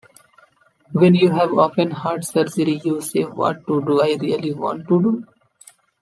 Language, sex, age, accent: English, male, 19-29, India and South Asia (India, Pakistan, Sri Lanka)